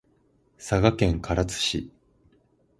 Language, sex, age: Japanese, male, 19-29